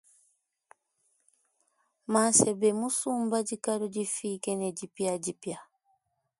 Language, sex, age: Luba-Lulua, female, 19-29